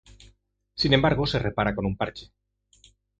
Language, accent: Spanish, España: Centro-Sur peninsular (Madrid, Toledo, Castilla-La Mancha)